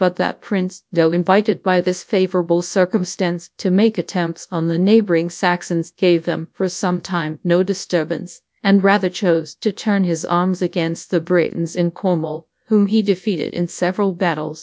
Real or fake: fake